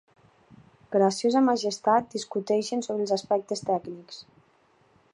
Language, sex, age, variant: Catalan, female, 19-29, Nord-Occidental